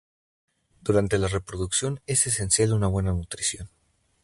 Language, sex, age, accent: Spanish, male, 19-29, México